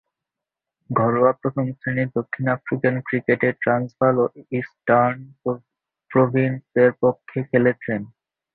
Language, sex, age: Bengali, male, under 19